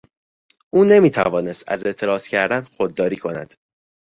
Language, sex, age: Persian, male, 19-29